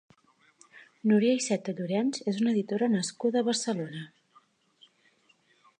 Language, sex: Catalan, female